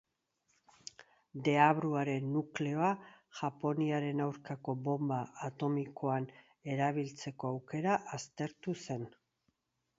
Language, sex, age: Basque, female, 50-59